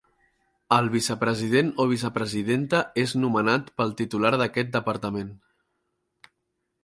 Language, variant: Catalan, Central